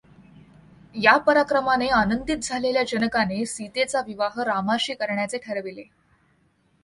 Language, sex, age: Marathi, female, under 19